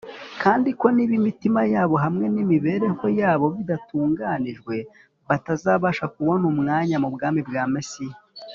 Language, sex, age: Kinyarwanda, male, 30-39